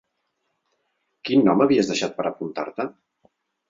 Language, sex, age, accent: Catalan, male, 40-49, Català central